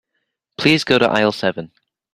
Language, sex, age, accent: English, male, under 19, United States English